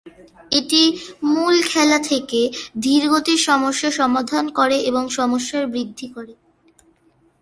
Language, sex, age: Bengali, female, under 19